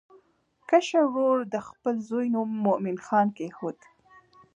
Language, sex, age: Pashto, female, 19-29